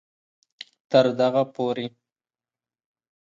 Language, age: Pashto, 19-29